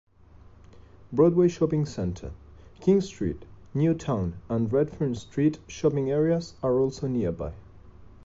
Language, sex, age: English, male, 19-29